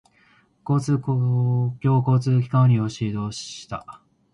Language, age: Japanese, 19-29